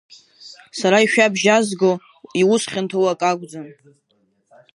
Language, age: Abkhazian, 30-39